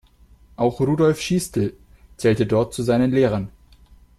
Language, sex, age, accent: German, male, 19-29, Deutschland Deutsch